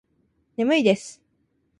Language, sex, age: Japanese, female, 19-29